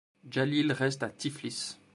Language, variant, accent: French, Français d'Europe, Français de Suisse